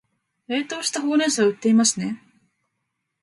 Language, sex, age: Japanese, female, 19-29